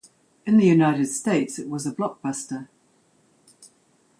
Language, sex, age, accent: English, female, 70-79, New Zealand English